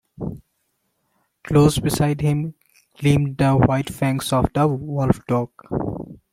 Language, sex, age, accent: English, male, 19-29, India and South Asia (India, Pakistan, Sri Lanka)